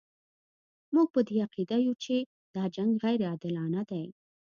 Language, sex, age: Pashto, female, 30-39